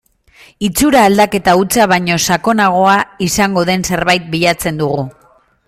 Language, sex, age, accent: Basque, female, 19-29, Mendebalekoa (Araba, Bizkaia, Gipuzkoako mendebaleko herri batzuk)